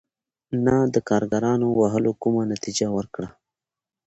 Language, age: Pashto, 19-29